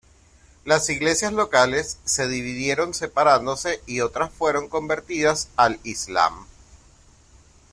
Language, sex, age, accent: Spanish, male, 40-49, Caribe: Cuba, Venezuela, Puerto Rico, República Dominicana, Panamá, Colombia caribeña, México caribeño, Costa del golfo de México